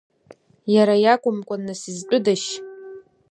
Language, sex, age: Abkhazian, female, under 19